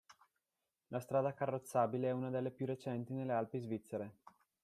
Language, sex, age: Italian, male, 30-39